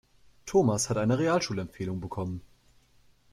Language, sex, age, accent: German, male, 19-29, Deutschland Deutsch